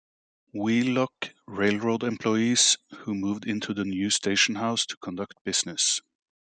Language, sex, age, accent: English, male, 40-49, United States English